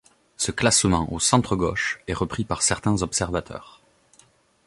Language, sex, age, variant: French, male, 30-39, Français de métropole